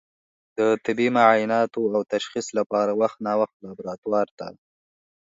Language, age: Pashto, 19-29